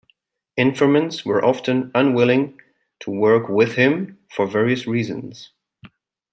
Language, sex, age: English, male, 30-39